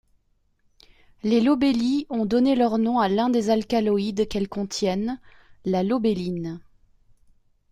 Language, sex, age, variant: French, female, 30-39, Français de métropole